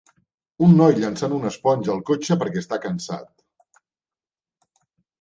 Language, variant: Catalan, Central